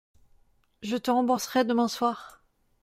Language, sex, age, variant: French, female, 30-39, Français de métropole